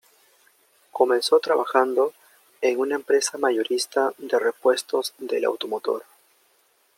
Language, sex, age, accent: Spanish, male, 19-29, Andino-Pacífico: Colombia, Perú, Ecuador, oeste de Bolivia y Venezuela andina